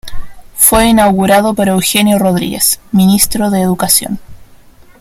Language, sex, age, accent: Spanish, female, under 19, Chileno: Chile, Cuyo